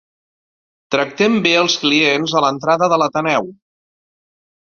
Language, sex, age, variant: Catalan, male, 50-59, Central